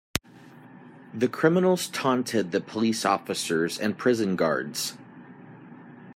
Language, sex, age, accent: English, male, 30-39, United States English